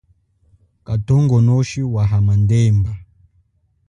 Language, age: Chokwe, 19-29